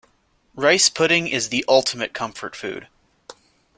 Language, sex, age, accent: English, male, 19-29, United States English